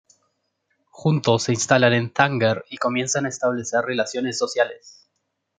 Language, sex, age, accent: Spanish, male, 19-29, Rioplatense: Argentina, Uruguay, este de Bolivia, Paraguay